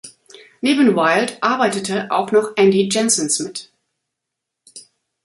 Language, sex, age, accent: German, female, 50-59, Deutschland Deutsch